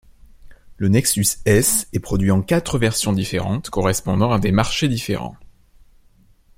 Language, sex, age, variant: French, male, 19-29, Français de métropole